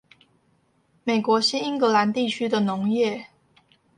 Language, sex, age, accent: Chinese, female, under 19, 出生地：臺中市